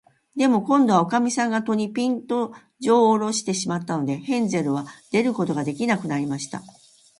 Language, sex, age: Japanese, female, 60-69